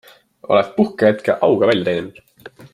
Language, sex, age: Estonian, male, 19-29